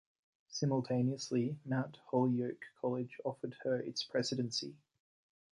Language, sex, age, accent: English, male, 19-29, Australian English